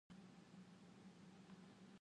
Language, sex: Indonesian, female